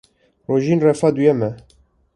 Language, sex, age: Kurdish, male, 19-29